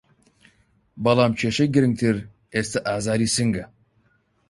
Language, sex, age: Central Kurdish, male, 19-29